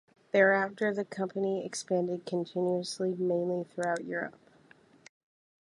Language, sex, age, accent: English, female, 19-29, United States English